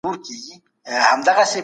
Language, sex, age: Pashto, female, 30-39